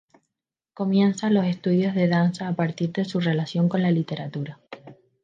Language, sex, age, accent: Spanish, female, 19-29, España: Islas Canarias